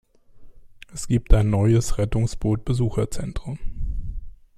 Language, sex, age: German, male, 50-59